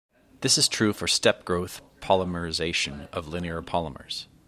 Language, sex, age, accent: English, male, 40-49, United States English